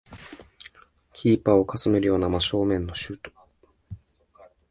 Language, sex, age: Japanese, male, 19-29